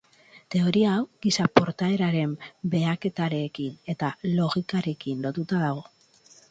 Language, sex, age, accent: Basque, female, 30-39, Mendebalekoa (Araba, Bizkaia, Gipuzkoako mendebaleko herri batzuk)